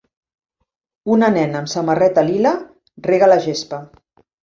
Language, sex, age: Catalan, female, 50-59